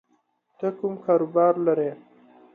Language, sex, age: Pashto, male, 19-29